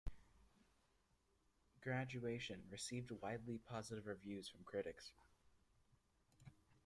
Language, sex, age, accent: English, male, under 19, United States English